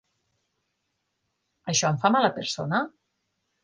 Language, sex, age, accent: Catalan, female, 40-49, Lleidatà